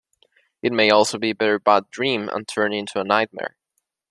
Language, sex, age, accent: English, male, 19-29, United States English